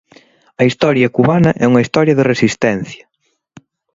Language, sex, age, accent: Galician, male, 30-39, Normativo (estándar)